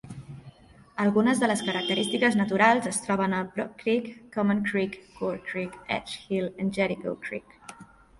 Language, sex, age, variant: Catalan, female, 19-29, Central